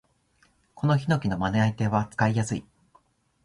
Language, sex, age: Japanese, male, 19-29